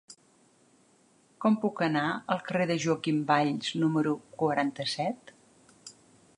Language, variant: Catalan, Central